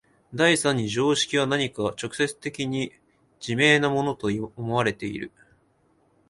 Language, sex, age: Japanese, male, 19-29